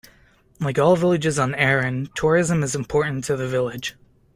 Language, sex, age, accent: English, male, 19-29, United States English